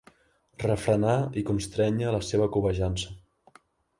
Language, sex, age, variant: Catalan, male, 19-29, Central